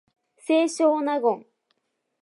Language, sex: Japanese, female